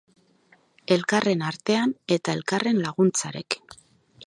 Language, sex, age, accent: Basque, female, 40-49, Mendebalekoa (Araba, Bizkaia, Gipuzkoako mendebaleko herri batzuk)